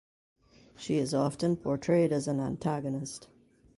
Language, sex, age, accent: English, female, 50-59, West Indies and Bermuda (Bahamas, Bermuda, Jamaica, Trinidad)